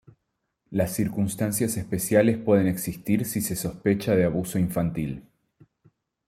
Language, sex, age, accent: Spanish, male, 30-39, Rioplatense: Argentina, Uruguay, este de Bolivia, Paraguay